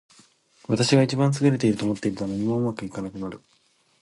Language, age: Japanese, 19-29